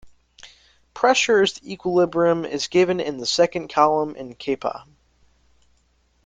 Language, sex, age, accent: English, male, under 19, United States English